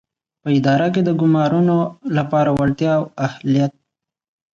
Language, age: Pashto, 19-29